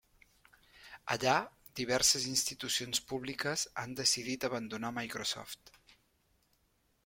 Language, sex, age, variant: Catalan, male, 40-49, Central